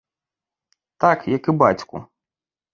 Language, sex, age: Belarusian, male, 30-39